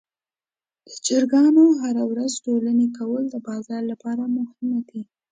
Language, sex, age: Pashto, female, 19-29